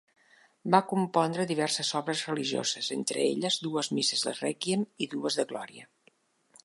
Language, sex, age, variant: Catalan, female, 60-69, Central